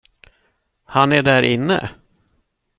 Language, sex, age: Swedish, male, 50-59